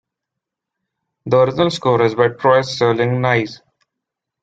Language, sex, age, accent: English, male, 19-29, India and South Asia (India, Pakistan, Sri Lanka)